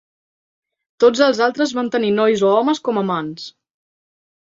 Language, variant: Catalan, Central